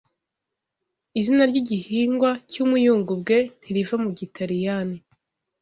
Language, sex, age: Kinyarwanda, female, 30-39